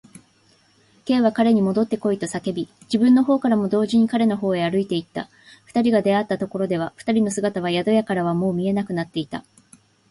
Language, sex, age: Japanese, female, 40-49